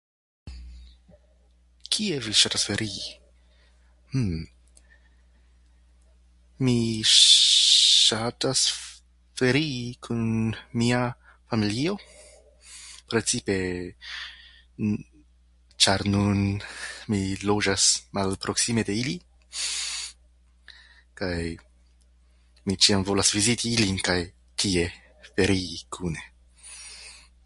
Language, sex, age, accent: Esperanto, male, 19-29, Internacia